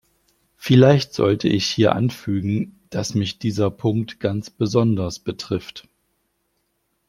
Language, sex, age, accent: German, male, 40-49, Deutschland Deutsch